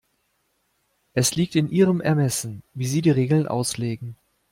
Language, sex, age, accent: German, male, 40-49, Deutschland Deutsch